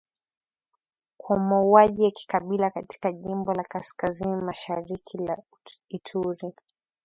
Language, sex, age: Swahili, female, 19-29